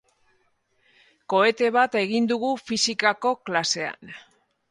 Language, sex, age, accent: Basque, female, 50-59, Erdialdekoa edo Nafarra (Gipuzkoa, Nafarroa)